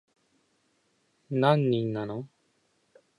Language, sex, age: Japanese, male, 19-29